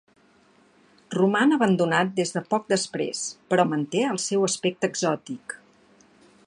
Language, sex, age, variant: Catalan, female, 50-59, Central